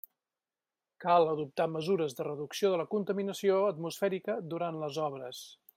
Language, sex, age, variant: Catalan, male, 50-59, Central